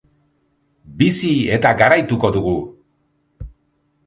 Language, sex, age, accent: Basque, male, 40-49, Mendebalekoa (Araba, Bizkaia, Gipuzkoako mendebaleko herri batzuk)